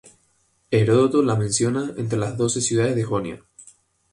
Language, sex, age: Spanish, male, 19-29